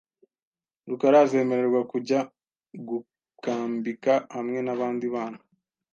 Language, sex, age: Kinyarwanda, male, 19-29